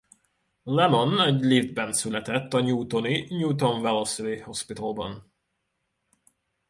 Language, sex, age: Hungarian, male, 30-39